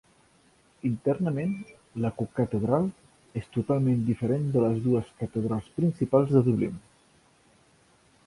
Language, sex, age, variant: Catalan, male, 50-59, Central